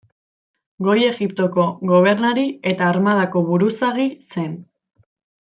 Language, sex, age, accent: Basque, female, 19-29, Mendebalekoa (Araba, Bizkaia, Gipuzkoako mendebaleko herri batzuk)